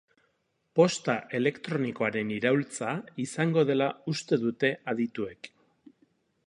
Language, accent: Basque, Erdialdekoa edo Nafarra (Gipuzkoa, Nafarroa)